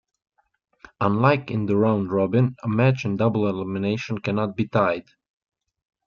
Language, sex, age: English, male, 19-29